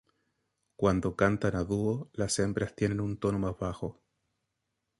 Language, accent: Spanish, Chileno: Chile, Cuyo